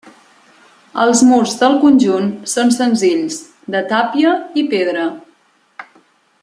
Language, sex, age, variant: Catalan, female, 30-39, Central